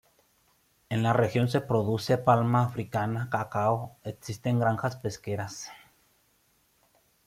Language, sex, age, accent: Spanish, male, 19-29, México